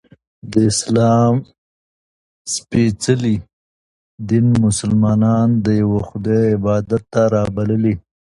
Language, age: Pashto, 40-49